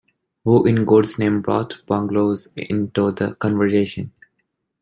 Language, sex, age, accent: English, male, 19-29, India and South Asia (India, Pakistan, Sri Lanka)